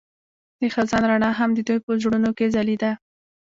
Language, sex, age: Pashto, female, 19-29